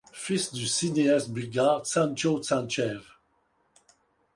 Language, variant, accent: French, Français d'Amérique du Nord, Français du Canada